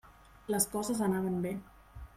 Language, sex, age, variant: Catalan, female, 30-39, Central